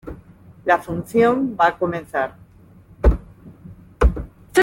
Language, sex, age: Spanish, female, 50-59